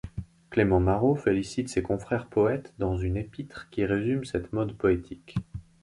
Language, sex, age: French, male, 40-49